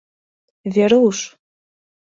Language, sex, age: Mari, female, under 19